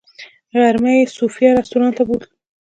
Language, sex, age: Pashto, female, 19-29